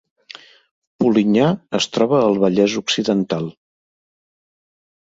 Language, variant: Catalan, Central